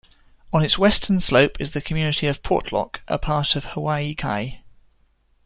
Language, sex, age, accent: English, male, 30-39, England English